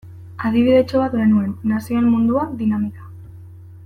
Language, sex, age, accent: Basque, female, 19-29, Erdialdekoa edo Nafarra (Gipuzkoa, Nafarroa)